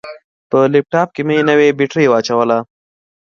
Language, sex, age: Pashto, male, 19-29